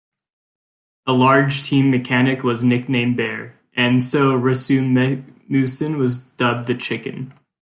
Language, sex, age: English, male, 19-29